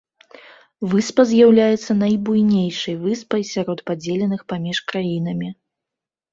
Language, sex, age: Belarusian, female, 30-39